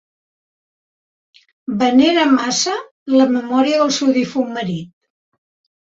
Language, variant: Catalan, Central